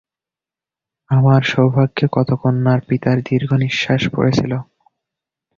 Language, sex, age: Bengali, male, 19-29